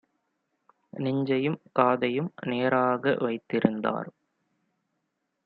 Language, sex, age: Tamil, male, 19-29